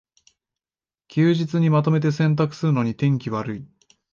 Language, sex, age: Japanese, male, 19-29